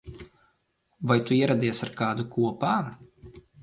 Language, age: Latvian, 40-49